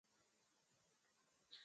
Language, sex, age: Tupuri, female, 19-29